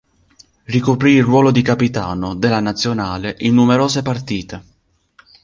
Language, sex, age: Italian, male, 19-29